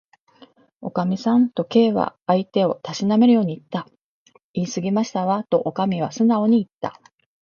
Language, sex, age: Japanese, female, 50-59